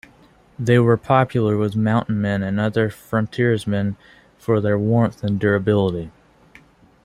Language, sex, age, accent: English, male, 19-29, United States English